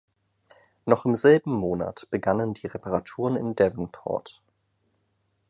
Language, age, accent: German, 19-29, Deutschland Deutsch